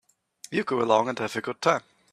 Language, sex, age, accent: English, male, 19-29, England English